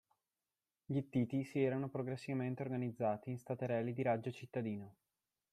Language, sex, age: Italian, male, 30-39